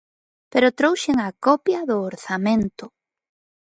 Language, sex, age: Galician, female, 30-39